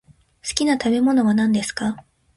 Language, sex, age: Japanese, female, 19-29